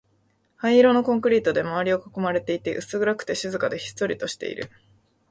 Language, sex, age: Japanese, female, 19-29